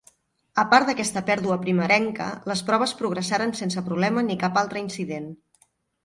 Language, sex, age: Catalan, female, 40-49